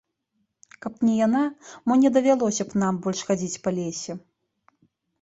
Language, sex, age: Belarusian, female, 19-29